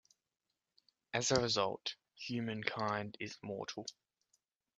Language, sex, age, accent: English, male, 19-29, Australian English